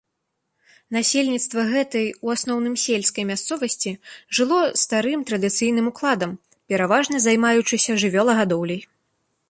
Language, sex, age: Belarusian, female, 19-29